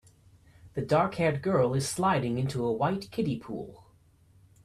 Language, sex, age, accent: English, male, 30-39, United States English